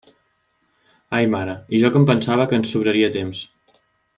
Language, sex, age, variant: Catalan, male, 19-29, Central